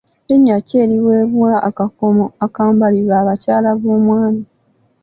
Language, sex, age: Ganda, female, 19-29